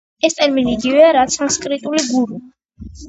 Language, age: Georgian, 19-29